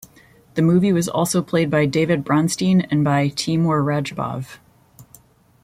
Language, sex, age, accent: English, female, 40-49, United States English